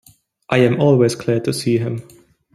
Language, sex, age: English, male, 19-29